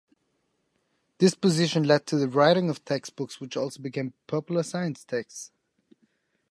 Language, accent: English, United States English